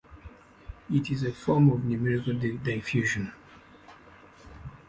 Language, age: English, 50-59